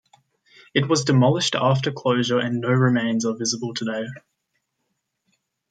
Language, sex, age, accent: English, male, under 19, Australian English